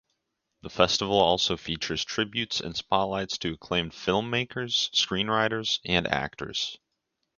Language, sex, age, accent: English, male, 19-29, United States English